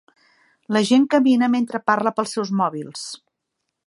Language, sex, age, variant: Catalan, female, 50-59, Central